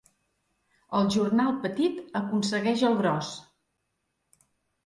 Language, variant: Catalan, Central